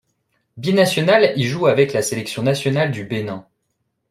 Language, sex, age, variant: French, male, 19-29, Français de métropole